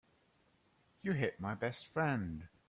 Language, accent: English, England English